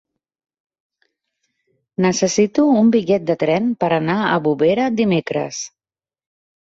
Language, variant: Catalan, Central